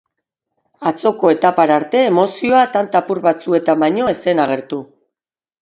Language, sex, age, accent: Basque, female, 40-49, Mendebalekoa (Araba, Bizkaia, Gipuzkoako mendebaleko herri batzuk)